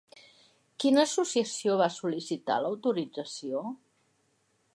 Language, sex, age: Catalan, female, 60-69